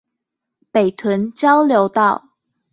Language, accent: Chinese, 出生地：桃園市